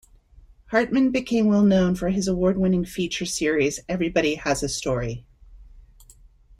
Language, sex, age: English, female, 50-59